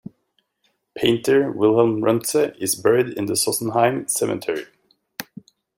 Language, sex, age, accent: English, male, 40-49, United States English